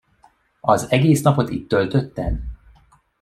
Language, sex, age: Hungarian, male, 30-39